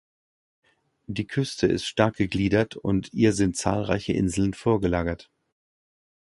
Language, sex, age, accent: German, male, 50-59, Deutschland Deutsch